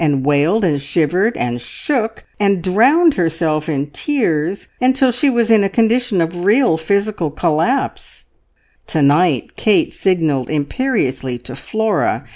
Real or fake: real